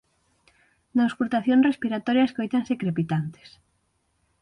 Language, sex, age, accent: Galician, female, 19-29, Atlántico (seseo e gheada)